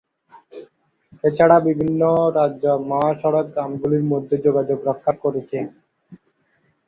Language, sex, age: Bengali, male, 19-29